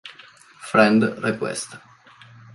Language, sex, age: Italian, male, 19-29